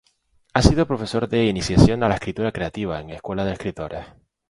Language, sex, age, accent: Spanish, male, 19-29, España: Islas Canarias